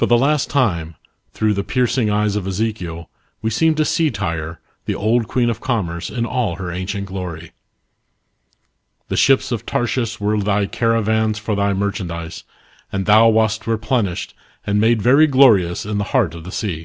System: none